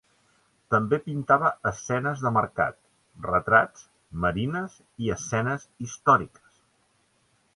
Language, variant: Catalan, Central